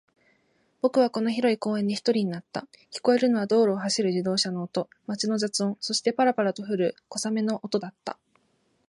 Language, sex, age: Japanese, female, 19-29